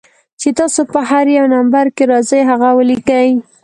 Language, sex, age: Pashto, female, 19-29